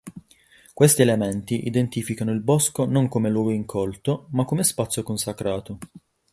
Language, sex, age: Italian, male, 19-29